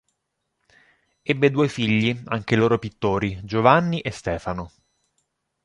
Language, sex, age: Italian, male, 30-39